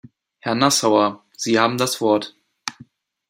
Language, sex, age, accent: German, male, under 19, Deutschland Deutsch